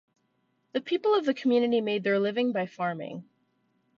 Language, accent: English, United States English